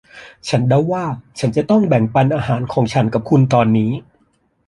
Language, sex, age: Thai, male, 40-49